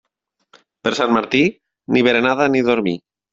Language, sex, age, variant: Catalan, male, 40-49, Nord-Occidental